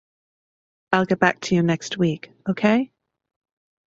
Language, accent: English, United States English